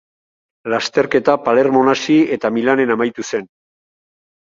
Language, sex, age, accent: Basque, male, 50-59, Erdialdekoa edo Nafarra (Gipuzkoa, Nafarroa)